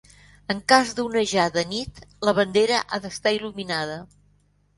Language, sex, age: Catalan, female, 70-79